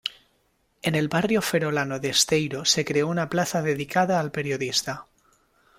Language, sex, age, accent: Spanish, male, 19-29, España: Norte peninsular (Asturias, Castilla y León, Cantabria, País Vasco, Navarra, Aragón, La Rioja, Guadalajara, Cuenca)